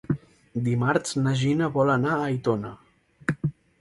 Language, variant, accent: Catalan, Central, central